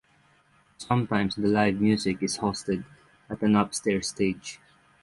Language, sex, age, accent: English, male, 30-39, United States English; Filipino